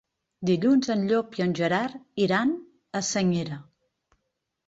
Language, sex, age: Catalan, female, 50-59